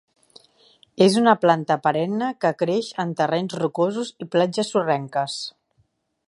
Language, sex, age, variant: Catalan, female, 30-39, Central